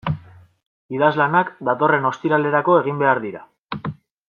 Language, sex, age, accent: Basque, male, 19-29, Mendebalekoa (Araba, Bizkaia, Gipuzkoako mendebaleko herri batzuk)